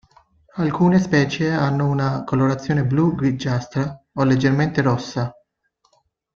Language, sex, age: Italian, male, 19-29